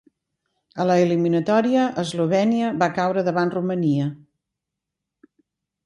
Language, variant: Catalan, Central